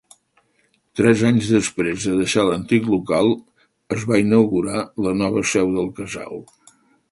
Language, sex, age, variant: Catalan, male, 70-79, Central